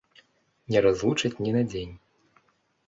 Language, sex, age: Belarusian, male, 19-29